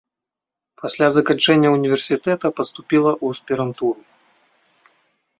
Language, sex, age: Belarusian, male, 30-39